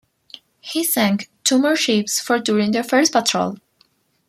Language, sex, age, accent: English, female, 19-29, United States English